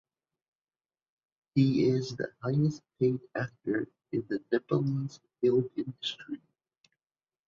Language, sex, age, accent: English, male, 30-39, United States English